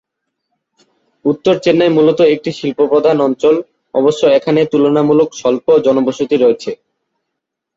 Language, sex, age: Bengali, male, 19-29